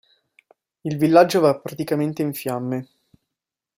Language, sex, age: Italian, male, 19-29